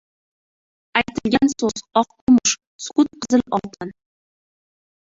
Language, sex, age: Uzbek, female, 19-29